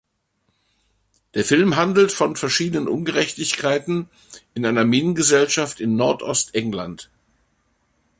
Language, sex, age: German, male, 60-69